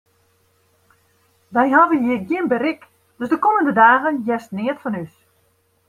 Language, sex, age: Western Frisian, female, 40-49